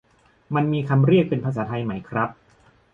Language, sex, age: Thai, male, 40-49